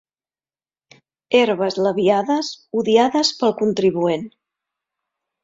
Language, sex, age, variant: Catalan, female, 40-49, Central